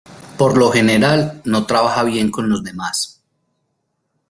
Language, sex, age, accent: Spanish, male, 40-49, Andino-Pacífico: Colombia, Perú, Ecuador, oeste de Bolivia y Venezuela andina